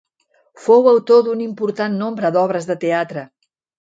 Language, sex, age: Catalan, female, 60-69